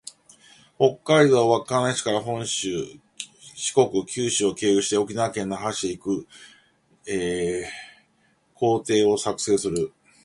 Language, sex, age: Japanese, male, 50-59